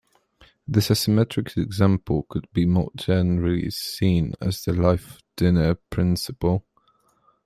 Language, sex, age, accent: English, male, under 19, England English